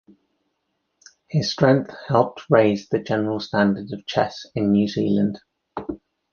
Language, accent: English, England English